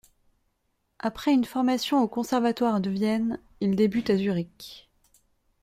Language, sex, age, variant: French, female, 30-39, Français de métropole